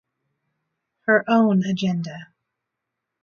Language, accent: English, United States English